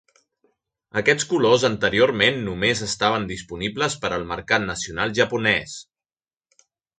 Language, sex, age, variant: Catalan, male, 30-39, Central